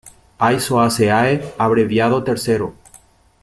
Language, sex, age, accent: Spanish, male, 30-39, Rioplatense: Argentina, Uruguay, este de Bolivia, Paraguay